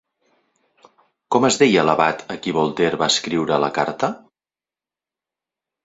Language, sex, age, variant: Catalan, male, 40-49, Central